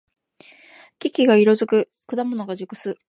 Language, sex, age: Japanese, female, 19-29